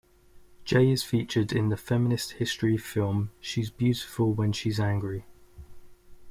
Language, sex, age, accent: English, male, 30-39, England English